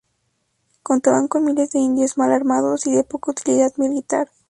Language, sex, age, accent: Spanish, female, under 19, México